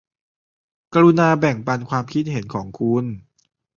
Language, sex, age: Thai, male, 30-39